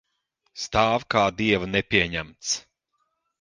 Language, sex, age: Latvian, male, 40-49